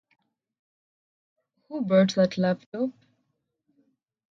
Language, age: English, 19-29